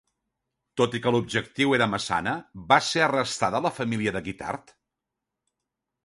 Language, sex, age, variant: Catalan, male, 50-59, Central